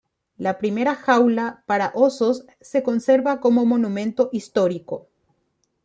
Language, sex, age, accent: Spanish, female, 30-39, Rioplatense: Argentina, Uruguay, este de Bolivia, Paraguay